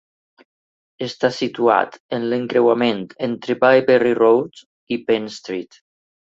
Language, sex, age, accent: Catalan, male, 50-59, valencià